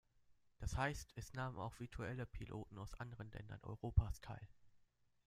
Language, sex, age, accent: German, male, under 19, Deutschland Deutsch